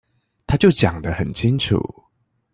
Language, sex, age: Chinese, male, 19-29